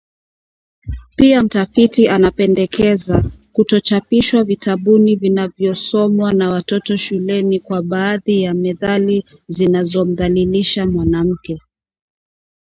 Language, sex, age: Swahili, female, 30-39